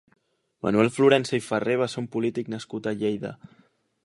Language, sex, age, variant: Catalan, male, 19-29, Central